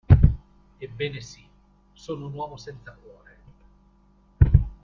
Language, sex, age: Italian, male, 50-59